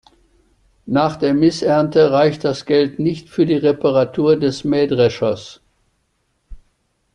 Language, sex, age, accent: German, male, 70-79, Deutschland Deutsch